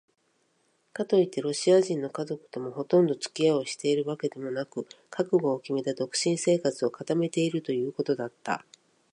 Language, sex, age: Japanese, female, 50-59